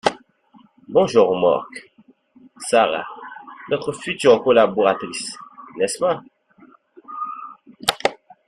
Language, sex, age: French, male, 19-29